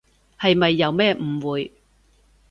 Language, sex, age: Cantonese, female, 40-49